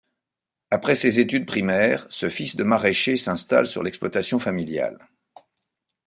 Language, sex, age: French, male, 60-69